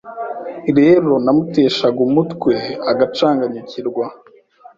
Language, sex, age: Kinyarwanda, male, 19-29